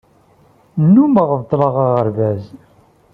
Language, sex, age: Kabyle, male, 40-49